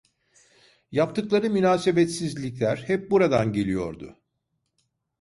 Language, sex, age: Turkish, male, 60-69